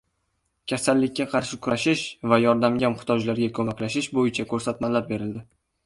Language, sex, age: Uzbek, male, under 19